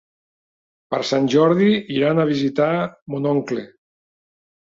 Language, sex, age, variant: Catalan, male, 40-49, Nord-Occidental